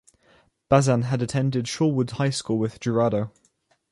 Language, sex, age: English, male, 19-29